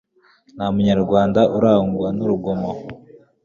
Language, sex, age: Kinyarwanda, male, 19-29